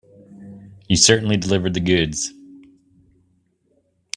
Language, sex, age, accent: English, male, 30-39, United States English